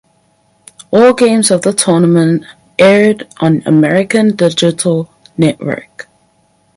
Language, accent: English, New Zealand English